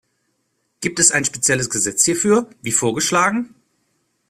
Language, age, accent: German, 19-29, Deutschland Deutsch